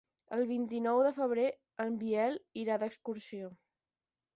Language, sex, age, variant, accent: Catalan, female, under 19, Balear, balear